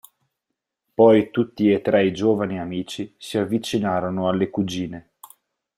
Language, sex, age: Italian, male, 19-29